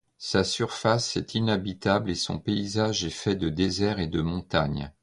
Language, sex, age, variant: French, male, 50-59, Français de métropole